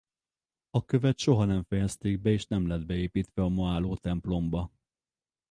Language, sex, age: Hungarian, male, 50-59